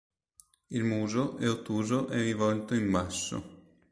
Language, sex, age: Italian, male, 19-29